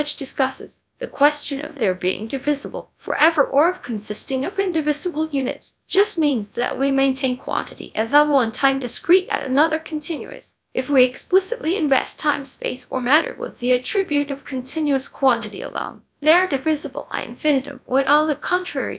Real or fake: fake